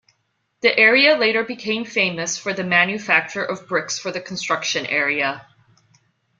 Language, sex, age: English, female, 40-49